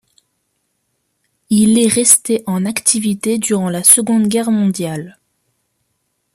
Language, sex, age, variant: French, female, 19-29, Français de métropole